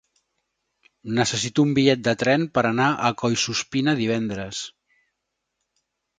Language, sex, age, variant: Catalan, male, 50-59, Central